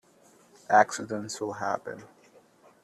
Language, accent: English, West Indies and Bermuda (Bahamas, Bermuda, Jamaica, Trinidad)